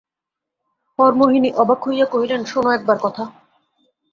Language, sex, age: Bengali, female, 19-29